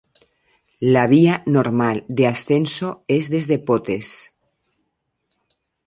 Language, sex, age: Spanish, female, 50-59